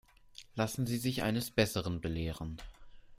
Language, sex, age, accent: German, male, under 19, Deutschland Deutsch